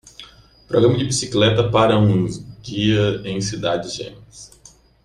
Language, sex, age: Portuguese, male, 30-39